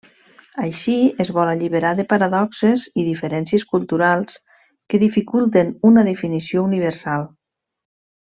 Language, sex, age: Catalan, female, 40-49